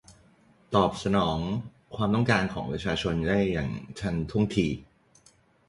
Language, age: Thai, 30-39